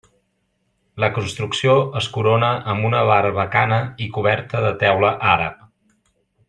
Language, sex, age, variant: Catalan, male, 30-39, Central